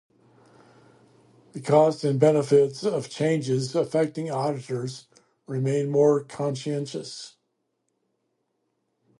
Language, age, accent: English, 60-69, United States English